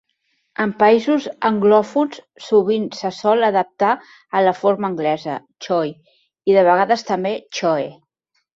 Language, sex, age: Catalan, female, 50-59